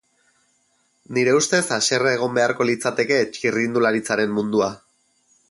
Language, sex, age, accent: Basque, male, 30-39, Erdialdekoa edo Nafarra (Gipuzkoa, Nafarroa)